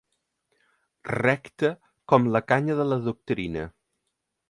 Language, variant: Catalan, Balear